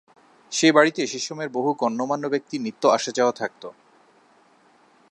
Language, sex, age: Bengali, male, 30-39